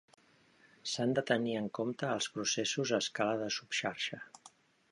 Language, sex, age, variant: Catalan, male, 50-59, Central